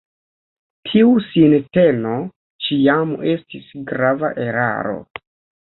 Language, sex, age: Esperanto, male, 30-39